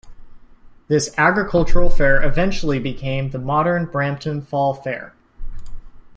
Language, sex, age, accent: English, male, 19-29, United States English